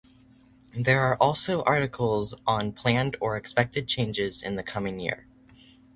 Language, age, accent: English, under 19, United States English